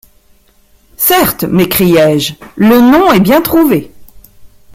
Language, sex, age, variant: French, female, 50-59, Français de métropole